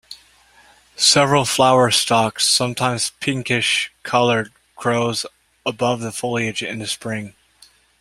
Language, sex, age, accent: English, male, 30-39, United States English